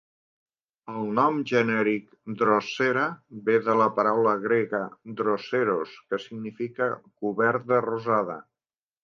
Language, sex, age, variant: Catalan, male, 50-59, Central